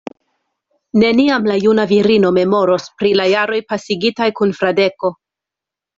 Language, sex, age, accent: Esperanto, female, 19-29, Internacia